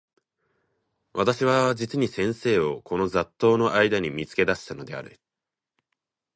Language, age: Japanese, 19-29